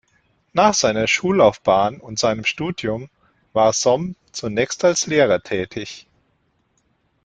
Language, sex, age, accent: German, male, 40-49, Deutschland Deutsch